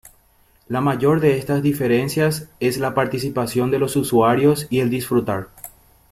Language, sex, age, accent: Spanish, male, 30-39, Rioplatense: Argentina, Uruguay, este de Bolivia, Paraguay